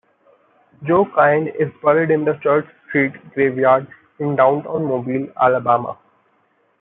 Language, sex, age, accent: English, male, 19-29, India and South Asia (India, Pakistan, Sri Lanka)